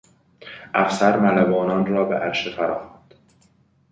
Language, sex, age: Persian, male, 19-29